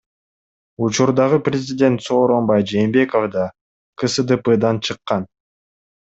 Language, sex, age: Kyrgyz, male, 19-29